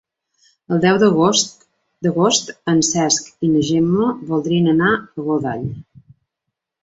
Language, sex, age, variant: Catalan, female, 50-59, Balear